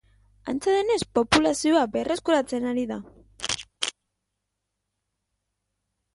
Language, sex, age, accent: Basque, female, 19-29, Mendebalekoa (Araba, Bizkaia, Gipuzkoako mendebaleko herri batzuk)